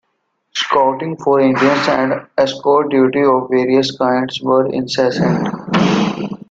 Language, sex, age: English, male, 19-29